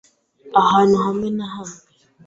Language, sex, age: Kinyarwanda, female, 19-29